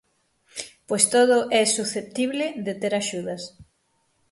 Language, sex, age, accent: Galician, female, 30-39, Atlántico (seseo e gheada); Normativo (estándar)